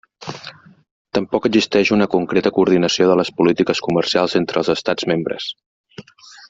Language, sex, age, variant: Catalan, male, 40-49, Central